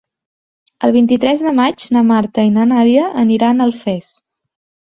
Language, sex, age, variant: Catalan, female, 19-29, Central